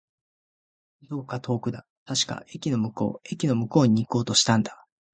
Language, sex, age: Japanese, male, 19-29